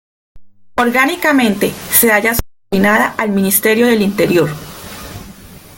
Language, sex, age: Spanish, female, 30-39